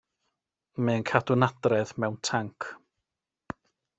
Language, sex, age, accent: Welsh, male, 30-39, Y Deyrnas Unedig Cymraeg